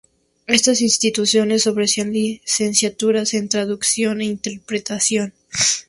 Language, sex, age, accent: Spanish, female, 19-29, México